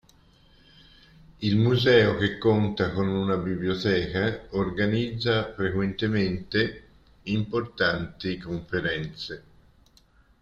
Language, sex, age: Italian, male, 60-69